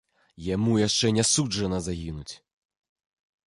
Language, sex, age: Belarusian, male, 30-39